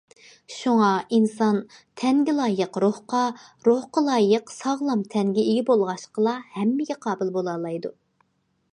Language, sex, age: Uyghur, female, 19-29